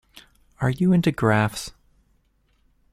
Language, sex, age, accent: English, male, 19-29, Canadian English